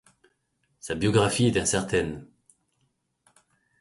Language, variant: French, Français de métropole